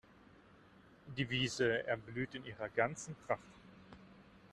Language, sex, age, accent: German, male, 30-39, Deutschland Deutsch